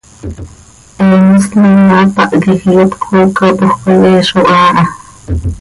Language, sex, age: Seri, female, 30-39